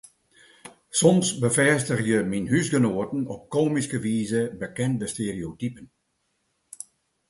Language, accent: Western Frisian, Klaaifrysk